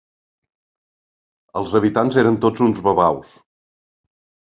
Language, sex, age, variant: Catalan, male, 50-59, Central